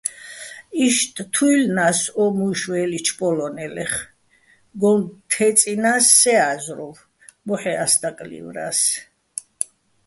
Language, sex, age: Bats, female, 60-69